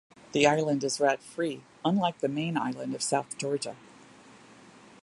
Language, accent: English, United States English